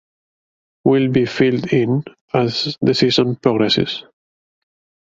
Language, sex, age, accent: English, male, 30-39, England English